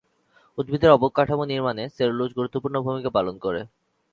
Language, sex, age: Bengali, male, 19-29